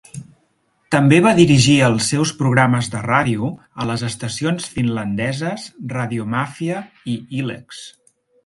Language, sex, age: Catalan, male, 40-49